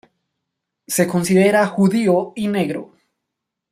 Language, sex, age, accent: Spanish, male, 19-29, Andino-Pacífico: Colombia, Perú, Ecuador, oeste de Bolivia y Venezuela andina